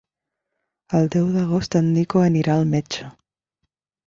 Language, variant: Catalan, Central